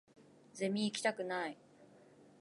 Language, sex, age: Japanese, female, 19-29